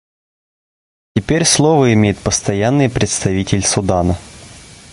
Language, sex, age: Russian, male, under 19